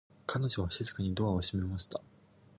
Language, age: Japanese, 19-29